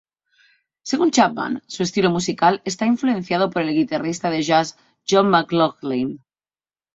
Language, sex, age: Spanish, female, 50-59